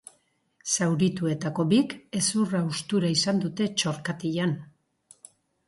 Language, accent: Basque, Erdialdekoa edo Nafarra (Gipuzkoa, Nafarroa)